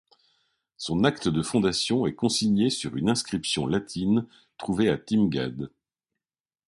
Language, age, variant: French, 50-59, Français de métropole